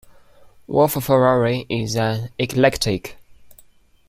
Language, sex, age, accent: English, male, 19-29, United States English